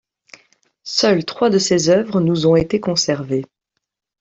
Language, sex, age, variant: French, female, 30-39, Français de métropole